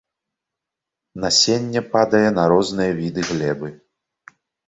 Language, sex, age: Belarusian, male, 30-39